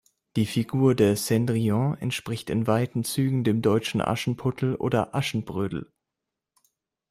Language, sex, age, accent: German, male, 19-29, Deutschland Deutsch